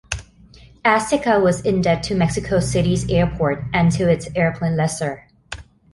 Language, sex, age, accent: English, female, 19-29, United States English